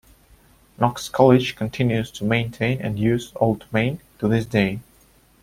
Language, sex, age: English, male, 19-29